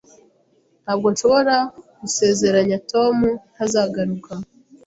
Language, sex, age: Kinyarwanda, female, 19-29